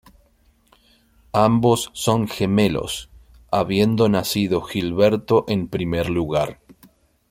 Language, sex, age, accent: Spanish, male, 40-49, Rioplatense: Argentina, Uruguay, este de Bolivia, Paraguay